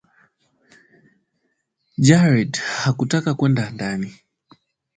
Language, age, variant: Swahili, 19-29, Kiswahili cha Bara ya Tanzania